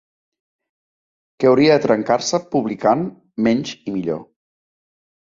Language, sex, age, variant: Catalan, male, 30-39, Central